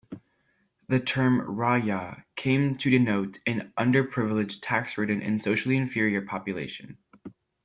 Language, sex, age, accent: English, male, under 19, Singaporean English